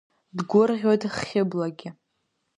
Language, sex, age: Abkhazian, female, under 19